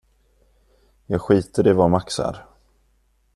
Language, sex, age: Swedish, male, 30-39